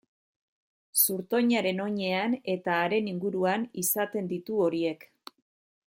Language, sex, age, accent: Basque, female, 40-49, Mendebalekoa (Araba, Bizkaia, Gipuzkoako mendebaleko herri batzuk)